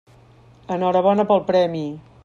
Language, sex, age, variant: Catalan, female, 50-59, Central